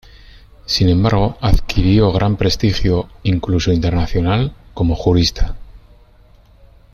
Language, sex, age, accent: Spanish, male, 50-59, España: Norte peninsular (Asturias, Castilla y León, Cantabria, País Vasco, Navarra, Aragón, La Rioja, Guadalajara, Cuenca)